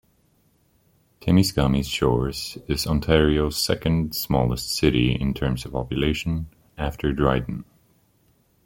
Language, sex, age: English, male, 30-39